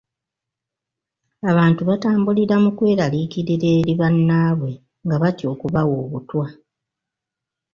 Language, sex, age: Ganda, female, 60-69